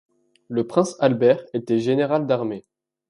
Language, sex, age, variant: French, male, under 19, Français de métropole